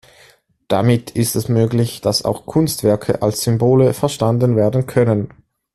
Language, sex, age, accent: German, male, 19-29, Schweizerdeutsch